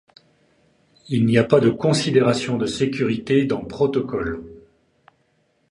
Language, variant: French, Français de métropole